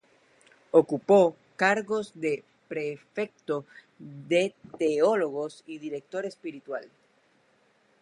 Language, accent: Spanish, Caribe: Cuba, Venezuela, Puerto Rico, República Dominicana, Panamá, Colombia caribeña, México caribeño, Costa del golfo de México